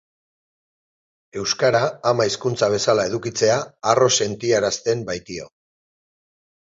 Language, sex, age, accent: Basque, male, 40-49, Erdialdekoa edo Nafarra (Gipuzkoa, Nafarroa)